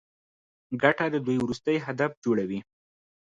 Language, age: Pashto, 19-29